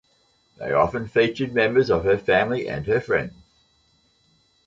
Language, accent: English, Australian English